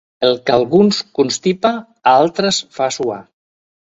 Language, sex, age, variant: Catalan, male, 60-69, Central